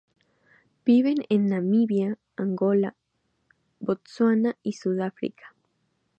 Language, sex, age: Spanish, female, 19-29